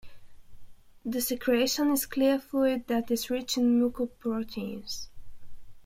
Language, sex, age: English, female, 19-29